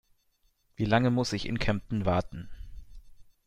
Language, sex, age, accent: German, male, 19-29, Deutschland Deutsch